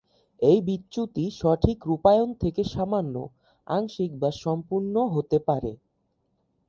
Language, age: Bengali, 19-29